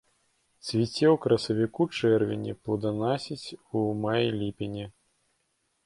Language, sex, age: Belarusian, male, 40-49